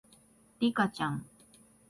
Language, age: Japanese, 40-49